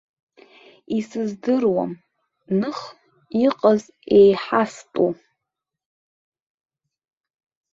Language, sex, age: Abkhazian, female, 19-29